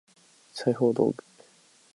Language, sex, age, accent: Japanese, male, 19-29, 標準語